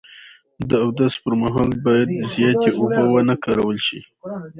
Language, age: Pashto, 19-29